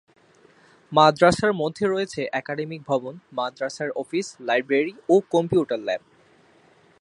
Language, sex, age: Bengali, male, 19-29